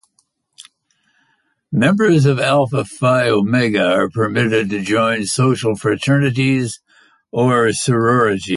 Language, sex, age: English, male, 80-89